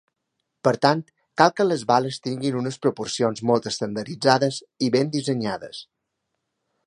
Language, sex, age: Catalan, male, 30-39